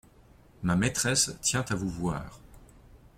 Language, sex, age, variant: French, male, 40-49, Français de métropole